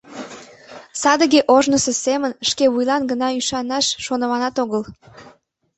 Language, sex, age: Mari, female, under 19